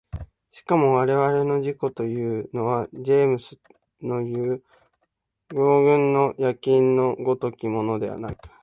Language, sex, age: Japanese, male, 19-29